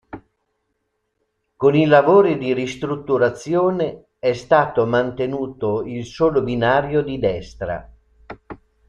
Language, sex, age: Italian, male, 60-69